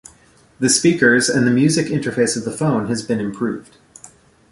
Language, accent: English, United States English